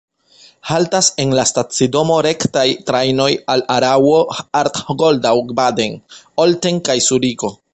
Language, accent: Esperanto, Internacia